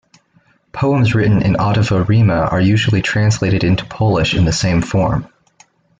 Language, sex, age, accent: English, male, 19-29, United States English